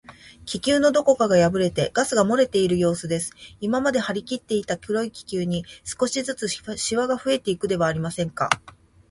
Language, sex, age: Japanese, female, 50-59